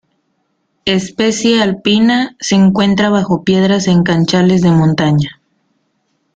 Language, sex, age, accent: Spanish, female, 19-29, México